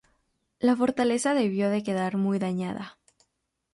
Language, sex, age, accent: Spanish, female, under 19, América central